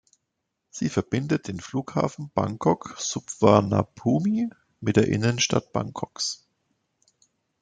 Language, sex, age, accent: German, male, 40-49, Deutschland Deutsch